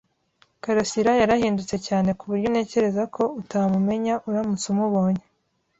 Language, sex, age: Kinyarwanda, female, 19-29